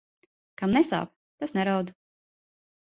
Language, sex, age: Latvian, female, 30-39